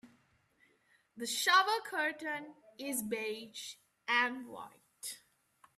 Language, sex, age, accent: English, female, under 19, India and South Asia (India, Pakistan, Sri Lanka)